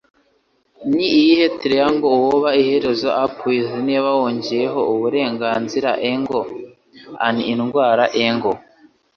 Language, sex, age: Kinyarwanda, male, 19-29